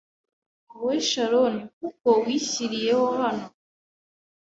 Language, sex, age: Kinyarwanda, female, 19-29